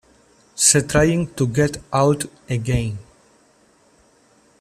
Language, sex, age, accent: Spanish, male, 30-39, Caribe: Cuba, Venezuela, Puerto Rico, República Dominicana, Panamá, Colombia caribeña, México caribeño, Costa del golfo de México